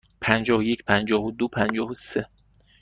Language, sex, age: Persian, male, 19-29